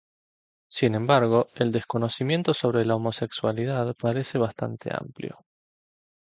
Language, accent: Spanish, Rioplatense: Argentina, Uruguay, este de Bolivia, Paraguay